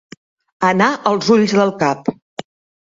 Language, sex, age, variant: Catalan, female, 70-79, Central